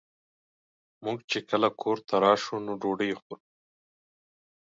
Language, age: Pashto, 30-39